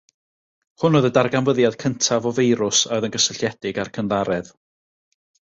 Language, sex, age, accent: Welsh, male, 30-39, Y Deyrnas Unedig Cymraeg